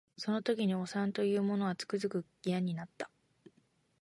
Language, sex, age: Japanese, female, 19-29